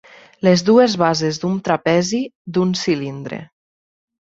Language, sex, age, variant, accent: Catalan, female, 19-29, Nord-Occidental, Lleidatà